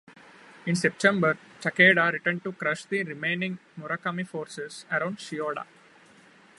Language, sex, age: English, male, 19-29